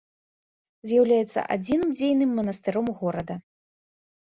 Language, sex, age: Belarusian, female, 19-29